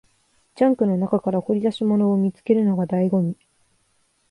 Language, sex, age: Japanese, female, 19-29